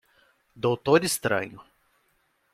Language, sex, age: Portuguese, male, 19-29